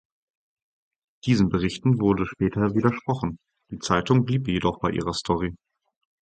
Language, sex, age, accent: German, male, 30-39, Deutschland Deutsch